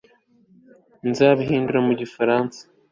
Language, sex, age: Kinyarwanda, male, 19-29